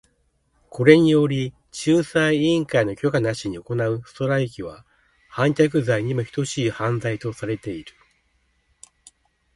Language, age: Japanese, 60-69